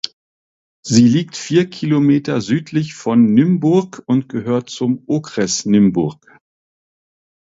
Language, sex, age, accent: German, male, 50-59, Deutschland Deutsch